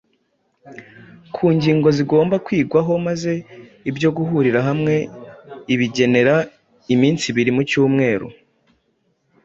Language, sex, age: Kinyarwanda, male, 19-29